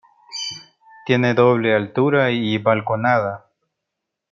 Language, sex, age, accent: Spanish, male, 19-29, América central